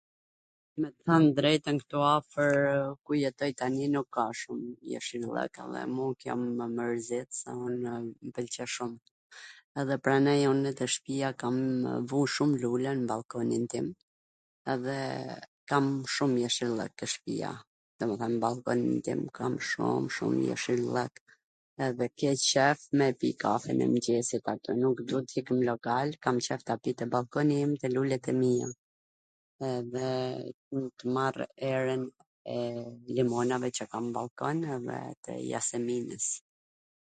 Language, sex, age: Gheg Albanian, female, 40-49